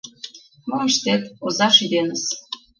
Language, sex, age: Mari, female, 40-49